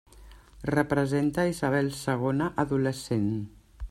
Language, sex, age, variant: Catalan, female, 60-69, Central